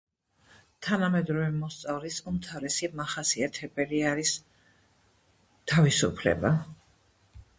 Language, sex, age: Georgian, female, 60-69